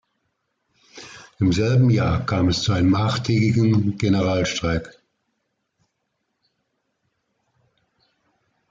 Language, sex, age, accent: German, male, 60-69, Deutschland Deutsch